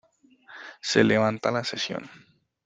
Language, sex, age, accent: Spanish, male, 19-29, Andino-Pacífico: Colombia, Perú, Ecuador, oeste de Bolivia y Venezuela andina